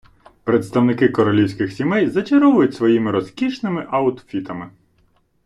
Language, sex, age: Ukrainian, male, 30-39